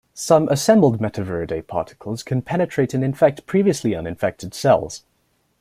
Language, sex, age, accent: English, male, 19-29, England English